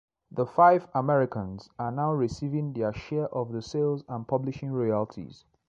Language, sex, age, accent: English, male, 19-29, Southern African (South Africa, Zimbabwe, Namibia)